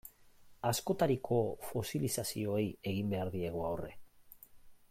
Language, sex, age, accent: Basque, male, 40-49, Mendebalekoa (Araba, Bizkaia, Gipuzkoako mendebaleko herri batzuk)